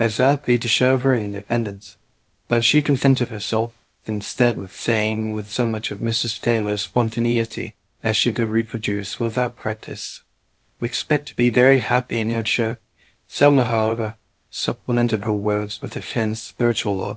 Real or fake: fake